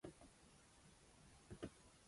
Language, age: Chinese, 30-39